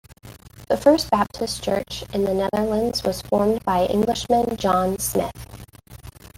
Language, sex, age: English, female, 19-29